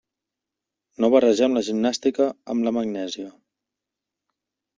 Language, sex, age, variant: Catalan, male, 19-29, Central